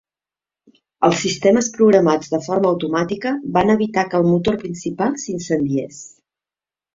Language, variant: Catalan, Central